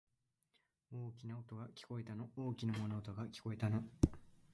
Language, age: Japanese, 19-29